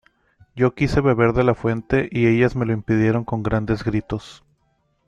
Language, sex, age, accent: Spanish, male, 30-39, México